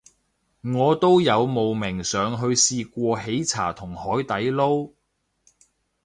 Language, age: Cantonese, 30-39